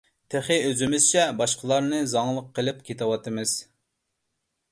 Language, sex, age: Uyghur, male, 30-39